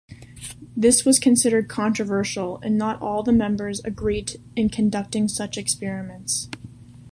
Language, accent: English, United States English